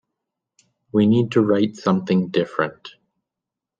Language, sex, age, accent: English, male, 30-39, Canadian English